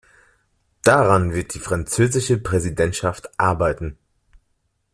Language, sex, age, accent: German, male, 19-29, Deutschland Deutsch